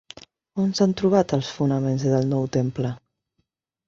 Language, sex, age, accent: Catalan, female, 19-29, aprenent (recent, des del castellà)